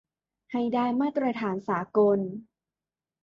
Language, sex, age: Thai, female, 19-29